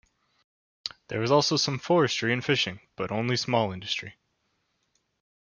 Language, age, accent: English, 19-29, United States English